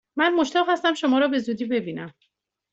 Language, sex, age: Persian, female, 40-49